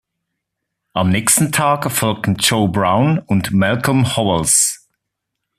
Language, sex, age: German, male, 30-39